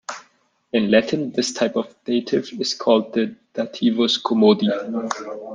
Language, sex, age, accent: English, male, 19-29, United States English